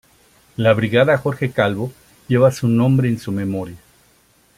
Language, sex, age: Spanish, male, 50-59